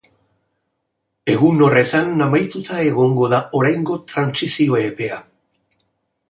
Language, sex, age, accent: Basque, male, 60-69, Mendebalekoa (Araba, Bizkaia, Gipuzkoako mendebaleko herri batzuk)